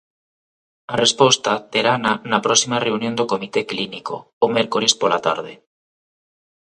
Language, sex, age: Galician, male, 30-39